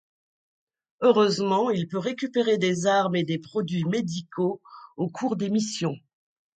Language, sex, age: French, female, 60-69